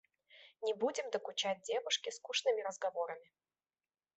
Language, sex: Russian, female